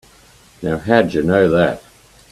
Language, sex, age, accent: English, male, 80-89, Australian English